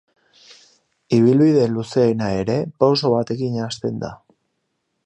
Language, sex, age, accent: Basque, male, 40-49, Mendebalekoa (Araba, Bizkaia, Gipuzkoako mendebaleko herri batzuk)